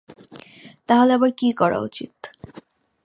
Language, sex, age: Bengali, female, 19-29